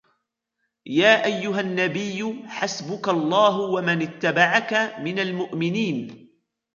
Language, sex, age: Arabic, male, 19-29